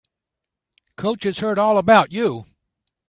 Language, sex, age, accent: English, male, 70-79, United States English